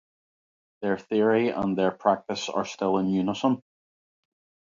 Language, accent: English, Northern Irish